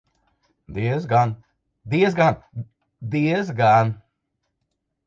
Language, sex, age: Latvian, male, 50-59